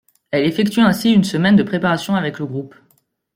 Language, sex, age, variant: French, female, 30-39, Français de métropole